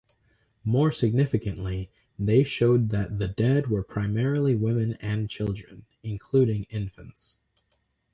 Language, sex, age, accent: English, male, under 19, United States English